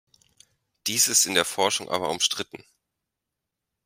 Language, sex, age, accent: German, male, 19-29, Deutschland Deutsch